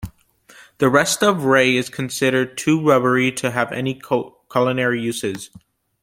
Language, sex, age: English, male, under 19